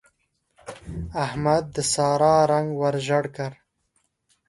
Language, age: Pashto, under 19